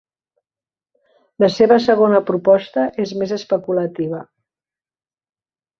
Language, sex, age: Catalan, female, 50-59